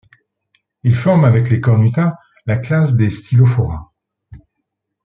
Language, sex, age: French, male, 40-49